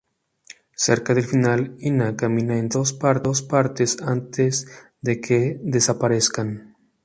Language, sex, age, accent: Spanish, male, 19-29, México